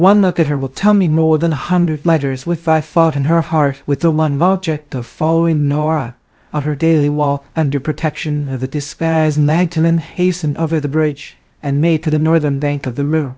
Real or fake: fake